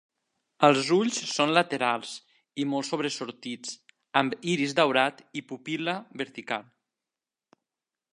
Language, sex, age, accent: Catalan, male, 30-39, valencià